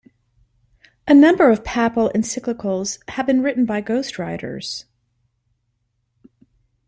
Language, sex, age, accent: English, female, 50-59, United States English